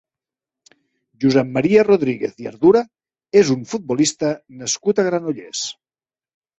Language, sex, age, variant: Catalan, male, 40-49, Central